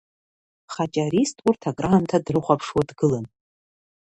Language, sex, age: Abkhazian, female, 30-39